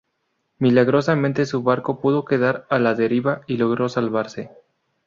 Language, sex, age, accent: Spanish, male, 19-29, México